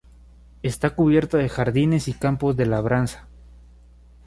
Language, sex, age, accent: Spanish, male, 19-29, América central